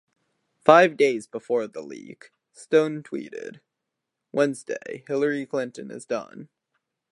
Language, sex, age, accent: English, male, under 19, United States English